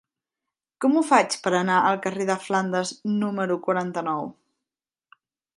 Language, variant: Catalan, Central